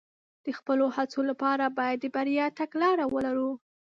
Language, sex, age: Pashto, female, 19-29